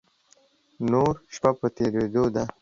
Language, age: Pashto, 19-29